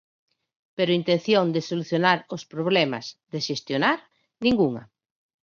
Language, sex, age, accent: Galician, female, 40-49, Normativo (estándar)